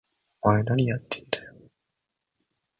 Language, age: Japanese, 19-29